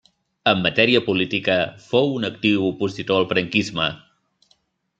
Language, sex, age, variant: Catalan, male, 30-39, Nord-Occidental